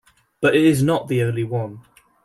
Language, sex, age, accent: English, male, 19-29, England English